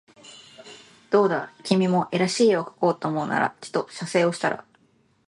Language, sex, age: Japanese, female, 19-29